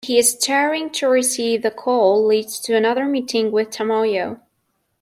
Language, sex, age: English, female, 19-29